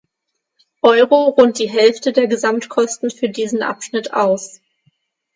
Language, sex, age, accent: German, female, 19-29, Deutschland Deutsch; Hochdeutsch